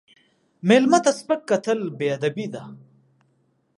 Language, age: Pashto, 30-39